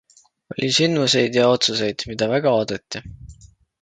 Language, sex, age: Estonian, male, 19-29